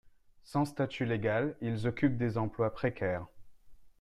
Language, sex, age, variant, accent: French, male, 40-49, Français des départements et régions d'outre-mer, Français de La Réunion